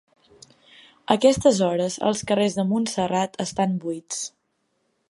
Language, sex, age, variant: Catalan, female, 19-29, Central